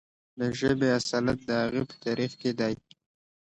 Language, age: Pashto, 19-29